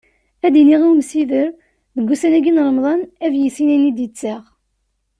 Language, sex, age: Kabyle, female, 19-29